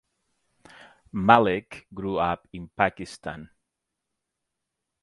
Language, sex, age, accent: English, male, 40-49, United States English